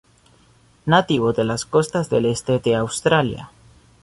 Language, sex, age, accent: Spanish, male, 19-29, Caribe: Cuba, Venezuela, Puerto Rico, República Dominicana, Panamá, Colombia caribeña, México caribeño, Costa del golfo de México